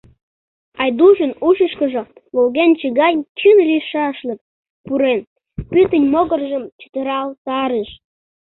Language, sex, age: Mari, male, under 19